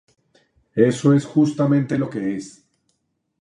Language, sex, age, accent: Spanish, male, 50-59, Andino-Pacífico: Colombia, Perú, Ecuador, oeste de Bolivia y Venezuela andina